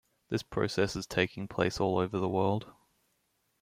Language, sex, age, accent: English, male, under 19, Australian English